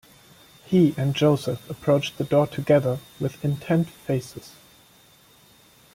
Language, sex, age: English, male, 19-29